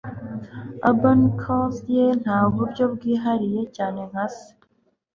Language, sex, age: Kinyarwanda, female, 19-29